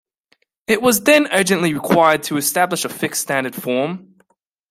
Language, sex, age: English, male, 19-29